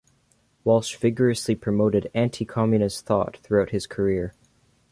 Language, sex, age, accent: English, male, 19-29, Canadian English